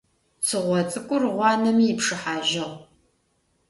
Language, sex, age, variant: Adyghe, female, 50-59, Адыгабзэ (Кирил, пстэумэ зэдыряе)